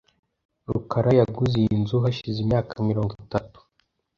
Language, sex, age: Kinyarwanda, male, under 19